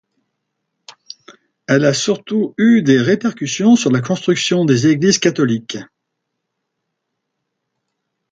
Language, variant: French, Français de métropole